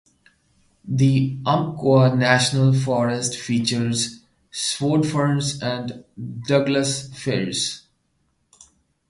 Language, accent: English, India and South Asia (India, Pakistan, Sri Lanka)